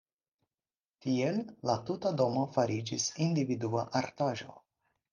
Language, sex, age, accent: Esperanto, male, 19-29, Internacia